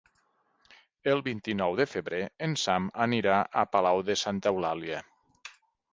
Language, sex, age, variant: Catalan, male, 40-49, Nord-Occidental